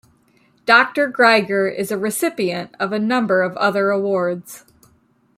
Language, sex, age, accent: English, female, 30-39, United States English